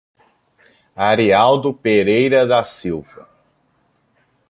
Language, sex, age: Portuguese, male, 30-39